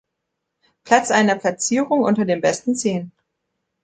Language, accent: German, Deutschland Deutsch